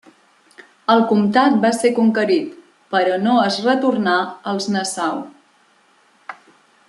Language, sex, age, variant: Catalan, female, 30-39, Central